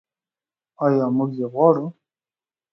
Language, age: Pashto, 30-39